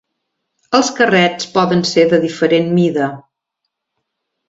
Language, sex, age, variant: Catalan, female, 60-69, Central